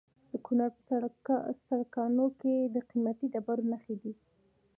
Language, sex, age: Pashto, female, under 19